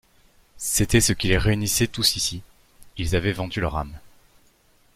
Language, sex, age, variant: French, male, 19-29, Français de métropole